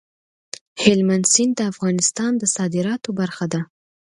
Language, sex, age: Pashto, female, 19-29